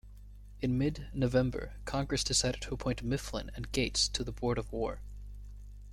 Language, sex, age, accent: English, male, 19-29, United States English